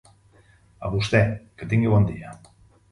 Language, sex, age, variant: Catalan, male, 50-59, Central